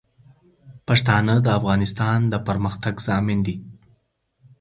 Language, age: Pashto, 19-29